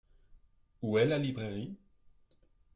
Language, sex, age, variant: French, male, 30-39, Français de métropole